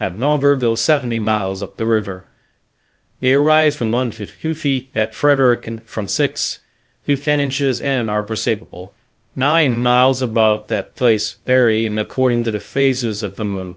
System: TTS, VITS